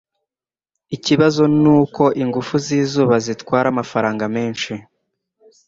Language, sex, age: Kinyarwanda, male, 19-29